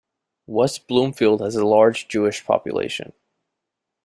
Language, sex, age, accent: English, male, 19-29, United States English